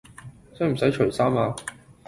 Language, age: Cantonese, 19-29